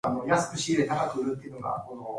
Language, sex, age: English, female, 19-29